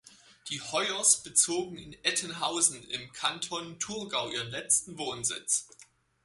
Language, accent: German, Deutschland Deutsch